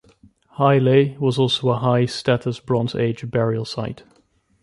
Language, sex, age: English, male, 19-29